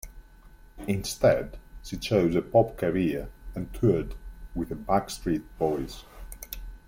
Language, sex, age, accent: English, male, 30-39, England English